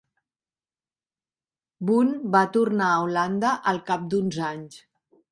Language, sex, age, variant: Catalan, female, 60-69, Central